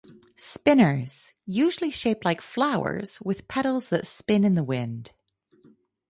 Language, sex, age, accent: English, female, 40-49, United States English